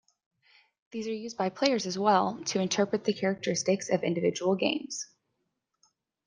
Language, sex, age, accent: English, female, 19-29, United States English